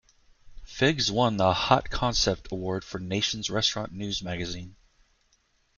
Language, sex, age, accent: English, male, 30-39, United States English